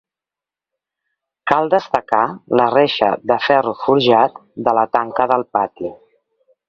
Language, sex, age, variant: Catalan, female, 50-59, Central